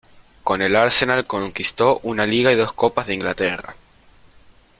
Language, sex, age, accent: Spanish, male, under 19, Rioplatense: Argentina, Uruguay, este de Bolivia, Paraguay